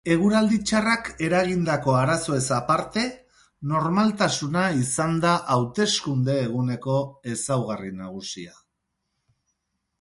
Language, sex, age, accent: Basque, male, 40-49, Mendebalekoa (Araba, Bizkaia, Gipuzkoako mendebaleko herri batzuk)